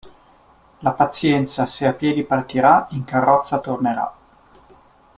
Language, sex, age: Italian, male, 30-39